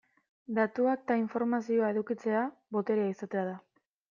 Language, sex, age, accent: Basque, female, 19-29, Mendebalekoa (Araba, Bizkaia, Gipuzkoako mendebaleko herri batzuk)